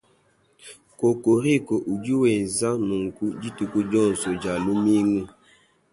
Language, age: Luba-Lulua, 19-29